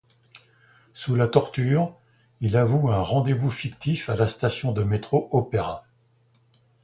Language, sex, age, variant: French, male, 70-79, Français de métropole